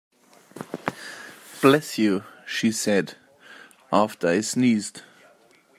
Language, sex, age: English, male, 30-39